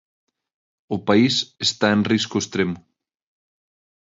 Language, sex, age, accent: Galician, male, 19-29, Central (gheada); Neofalante